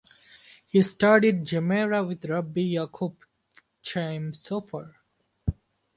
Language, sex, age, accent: English, male, 19-29, India and South Asia (India, Pakistan, Sri Lanka)